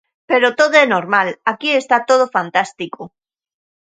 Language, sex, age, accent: Galician, female, 30-39, Central (gheada)